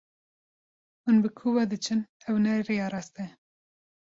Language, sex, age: Kurdish, female, 19-29